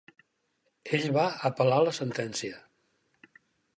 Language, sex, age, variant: Catalan, male, 60-69, Central